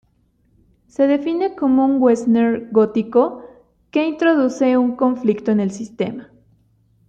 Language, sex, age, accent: Spanish, female, 19-29, México